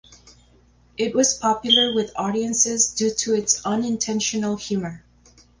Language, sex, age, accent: English, female, 40-49, United States English